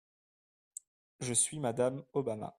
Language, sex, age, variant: French, male, 19-29, Français de métropole